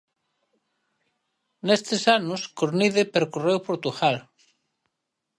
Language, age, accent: Galician, 40-49, Atlántico (seseo e gheada)